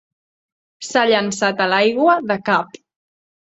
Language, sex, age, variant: Catalan, female, 50-59, Central